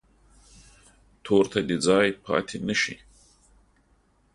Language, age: Pashto, 50-59